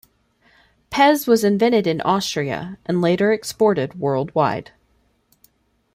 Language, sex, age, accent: English, female, 30-39, United States English